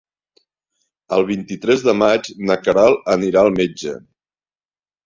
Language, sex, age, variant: Catalan, male, 60-69, Central